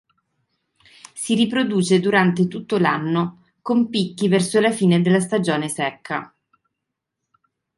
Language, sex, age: Italian, female, 30-39